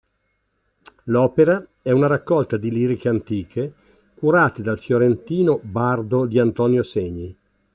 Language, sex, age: Italian, male, 60-69